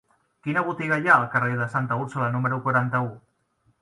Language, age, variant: Catalan, 19-29, Central